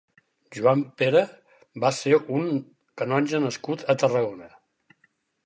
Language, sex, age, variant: Catalan, male, 60-69, Central